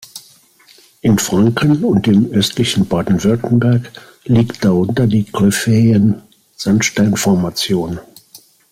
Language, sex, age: German, male, 60-69